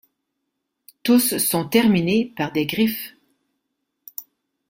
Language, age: French, 50-59